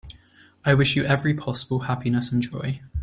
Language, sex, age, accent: English, male, 19-29, England English